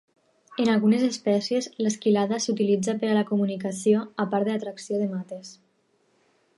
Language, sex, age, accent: Catalan, female, 19-29, Tortosí